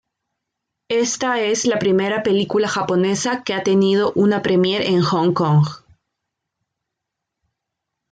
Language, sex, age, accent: Spanish, female, 19-29, Andino-Pacífico: Colombia, Perú, Ecuador, oeste de Bolivia y Venezuela andina